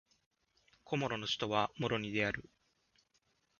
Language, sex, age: Japanese, male, 19-29